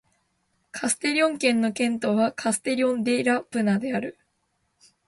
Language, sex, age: Japanese, female, 19-29